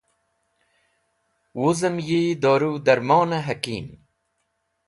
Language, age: Wakhi, 70-79